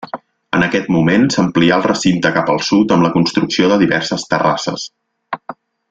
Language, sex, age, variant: Catalan, male, 40-49, Central